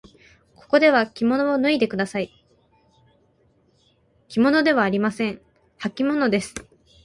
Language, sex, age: Japanese, female, 19-29